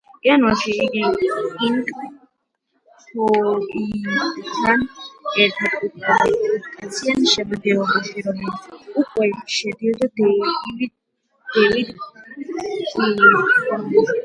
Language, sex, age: Georgian, female, under 19